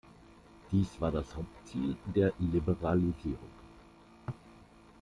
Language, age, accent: German, 50-59, Deutschland Deutsch